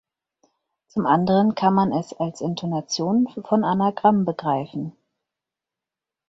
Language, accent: German, Deutschland Deutsch